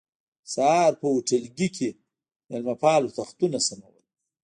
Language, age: Pashto, 40-49